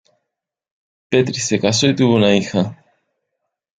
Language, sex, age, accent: Spanish, male, 40-49, España: Sur peninsular (Andalucia, Extremadura, Murcia)